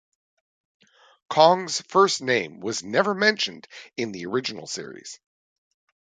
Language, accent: English, United States English